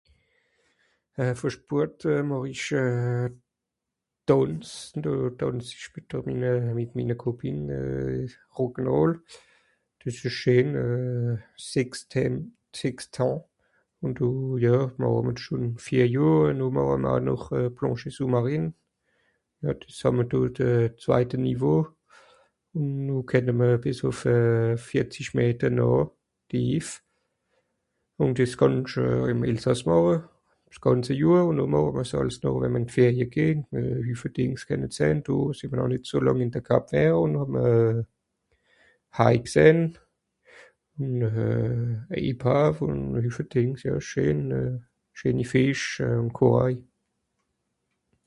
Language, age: Swiss German, 30-39